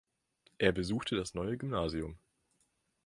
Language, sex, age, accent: German, male, 19-29, Deutschland Deutsch